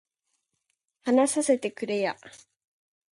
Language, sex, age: Japanese, female, under 19